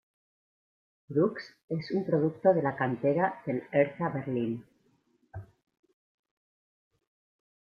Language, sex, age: Spanish, female, 50-59